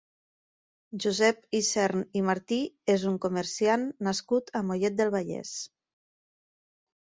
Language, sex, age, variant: Catalan, female, 30-39, Nord-Occidental